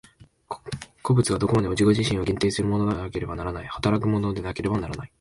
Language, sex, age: Japanese, male, under 19